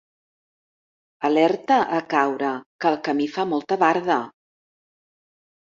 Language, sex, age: Catalan, female, 60-69